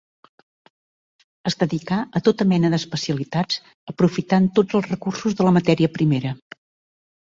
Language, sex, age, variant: Catalan, female, 60-69, Central